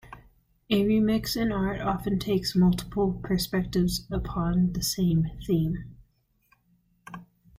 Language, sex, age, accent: English, female, 19-29, United States English